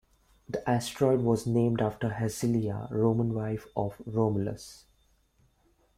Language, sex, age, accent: English, male, 19-29, India and South Asia (India, Pakistan, Sri Lanka)